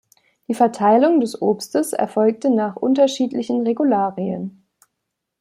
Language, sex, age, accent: German, female, 19-29, Deutschland Deutsch